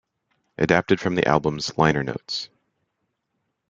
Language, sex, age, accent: English, male, 30-39, United States English